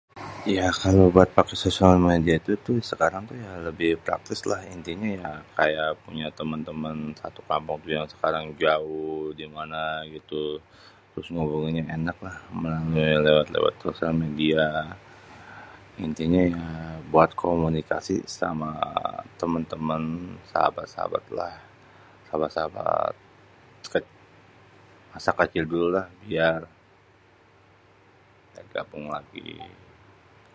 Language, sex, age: Betawi, male, 30-39